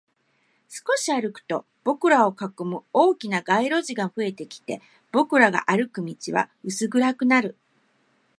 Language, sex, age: Japanese, female, 50-59